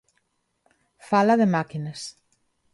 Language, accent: Galician, Neofalante